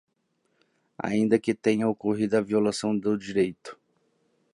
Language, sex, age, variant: Portuguese, male, 19-29, Portuguese (Brasil)